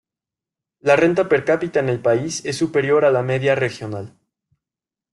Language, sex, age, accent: Spanish, male, 19-29, México